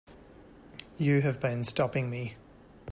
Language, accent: English, Australian English